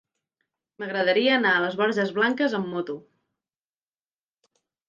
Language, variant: Catalan, Central